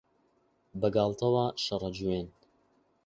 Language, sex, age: Central Kurdish, male, under 19